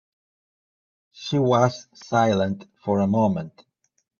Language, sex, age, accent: English, male, 50-59, United States English